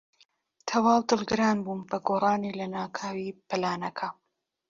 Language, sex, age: Central Kurdish, female, 30-39